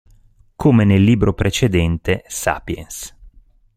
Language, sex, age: Italian, male, 40-49